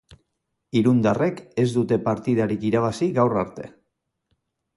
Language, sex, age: Basque, male, 40-49